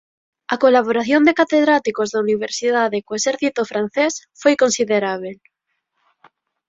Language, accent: Galician, Atlántico (seseo e gheada)